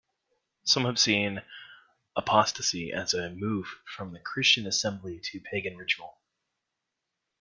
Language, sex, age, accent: English, male, 30-39, United States English